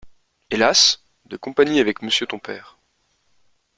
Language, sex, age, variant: French, male, 19-29, Français de métropole